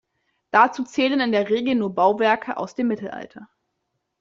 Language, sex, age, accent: German, female, 19-29, Deutschland Deutsch